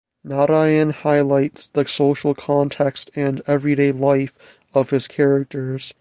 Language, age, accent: English, 19-29, United States English